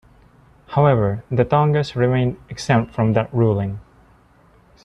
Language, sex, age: English, male, 19-29